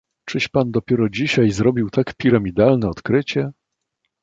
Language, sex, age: Polish, male, 50-59